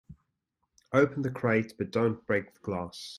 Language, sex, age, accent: English, male, 30-39, England English